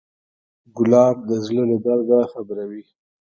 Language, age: Pashto, 40-49